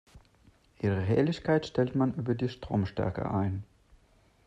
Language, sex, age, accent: German, male, 30-39, Deutschland Deutsch